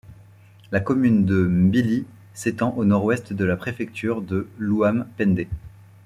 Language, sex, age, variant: French, male, 30-39, Français de métropole